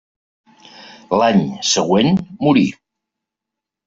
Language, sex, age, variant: Catalan, male, 50-59, Central